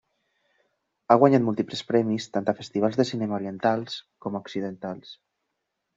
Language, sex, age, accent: Catalan, male, 19-29, valencià